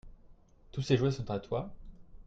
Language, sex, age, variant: French, male, 30-39, Français de métropole